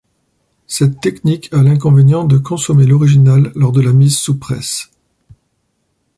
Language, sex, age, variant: French, male, 40-49, Français de métropole